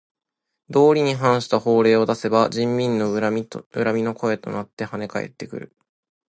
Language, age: Japanese, 19-29